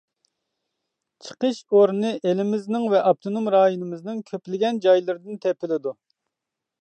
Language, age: Uyghur, 40-49